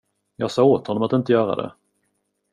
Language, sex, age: Swedish, male, 30-39